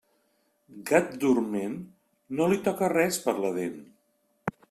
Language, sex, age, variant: Catalan, male, 50-59, Central